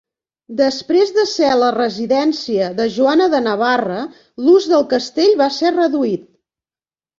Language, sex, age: Catalan, female, 50-59